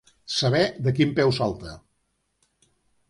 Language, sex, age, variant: Catalan, male, 60-69, Central